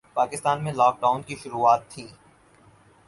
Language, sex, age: Urdu, male, 19-29